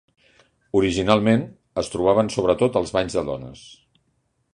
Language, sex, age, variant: Catalan, male, 60-69, Central